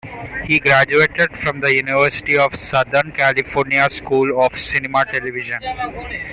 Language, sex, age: English, male, under 19